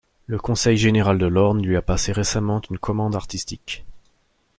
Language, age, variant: French, 30-39, Français de métropole